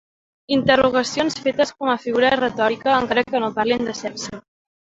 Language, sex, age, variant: Catalan, female, 19-29, Central